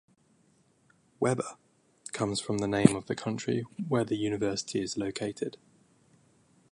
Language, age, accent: English, 19-29, England English